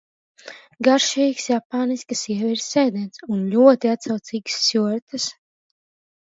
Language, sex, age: Latvian, female, under 19